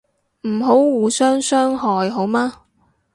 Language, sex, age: Cantonese, female, 19-29